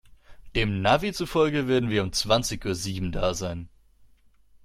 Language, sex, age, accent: German, male, 19-29, Deutschland Deutsch